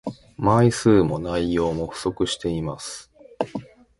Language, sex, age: Japanese, male, 40-49